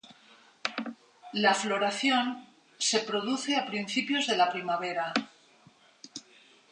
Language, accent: Spanish, España: Norte peninsular (Asturias, Castilla y León, Cantabria, País Vasco, Navarra, Aragón, La Rioja, Guadalajara, Cuenca)